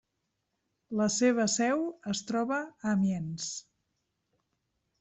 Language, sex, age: Catalan, female, 90+